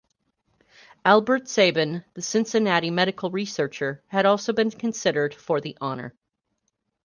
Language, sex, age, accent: English, female, 40-49, United States English